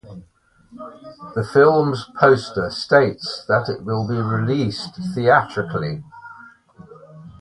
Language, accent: English, England English